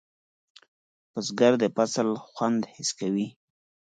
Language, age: Pashto, 30-39